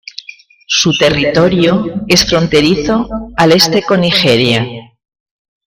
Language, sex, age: Spanish, female, 60-69